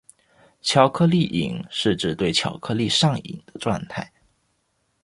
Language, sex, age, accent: Chinese, male, 19-29, 出生地：福建省